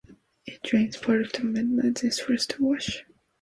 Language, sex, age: English, female, under 19